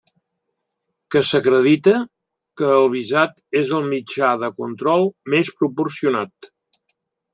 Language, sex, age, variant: Catalan, male, 80-89, Central